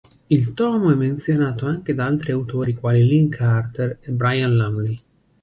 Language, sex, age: Italian, male, 30-39